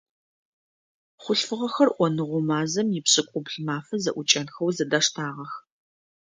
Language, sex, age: Adyghe, female, 30-39